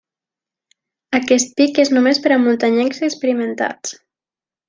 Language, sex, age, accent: Catalan, female, 19-29, valencià